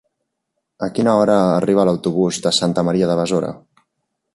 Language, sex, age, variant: Catalan, male, 19-29, Central